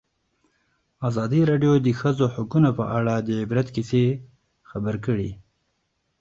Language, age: Pashto, 19-29